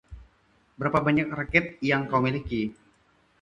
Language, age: Indonesian, 19-29